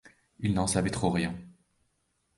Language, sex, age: French, male, 30-39